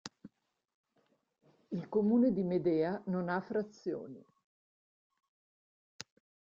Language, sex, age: Italian, female, 60-69